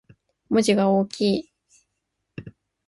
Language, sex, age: Japanese, female, 19-29